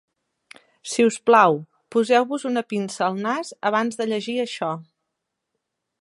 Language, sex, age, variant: Catalan, female, 40-49, Central